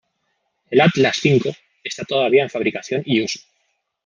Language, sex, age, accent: Spanish, male, 19-29, España: Centro-Sur peninsular (Madrid, Toledo, Castilla-La Mancha)